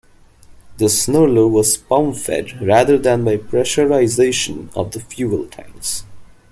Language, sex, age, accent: English, male, 19-29, India and South Asia (India, Pakistan, Sri Lanka)